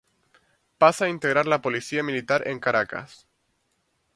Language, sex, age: Spanish, male, 19-29